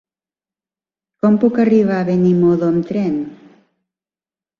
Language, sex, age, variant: Catalan, female, 60-69, Central